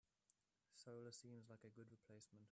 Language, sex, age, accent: English, male, under 19, Southern African (South Africa, Zimbabwe, Namibia)